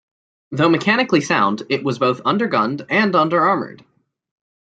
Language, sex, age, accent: English, male, under 19, United States English